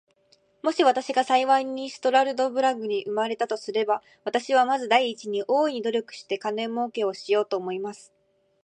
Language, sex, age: Japanese, female, 19-29